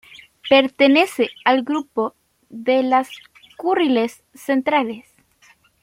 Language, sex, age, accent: Spanish, female, 19-29, Chileno: Chile, Cuyo